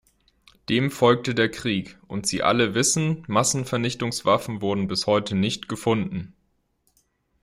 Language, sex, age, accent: German, male, 19-29, Deutschland Deutsch